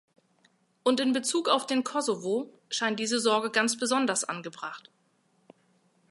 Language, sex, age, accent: German, female, 40-49, Deutschland Deutsch